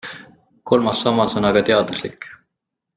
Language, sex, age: Estonian, male, 19-29